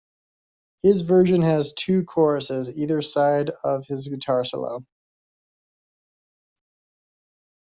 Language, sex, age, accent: English, male, 30-39, United States English